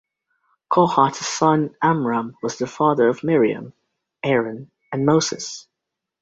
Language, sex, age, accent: English, male, under 19, England English